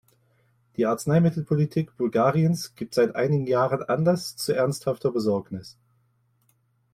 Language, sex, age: German, male, 19-29